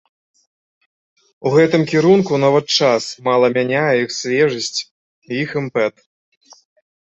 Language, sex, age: Belarusian, male, 30-39